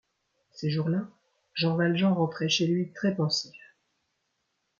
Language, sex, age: French, female, 60-69